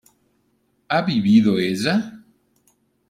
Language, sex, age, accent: Spanish, male, 50-59, Rioplatense: Argentina, Uruguay, este de Bolivia, Paraguay